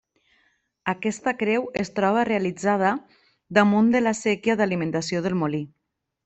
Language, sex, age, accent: Catalan, female, 30-39, valencià